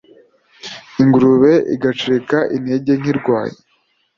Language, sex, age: Kinyarwanda, male, under 19